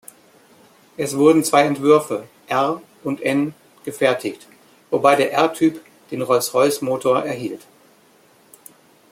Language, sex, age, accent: German, male, 50-59, Deutschland Deutsch